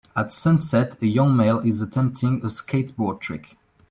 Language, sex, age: English, male, 19-29